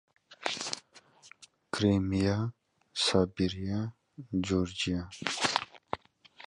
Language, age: English, 19-29